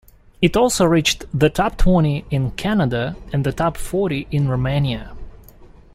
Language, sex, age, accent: English, male, 19-29, United States English